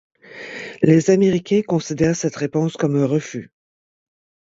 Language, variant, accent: French, Français d'Amérique du Nord, Français du Canada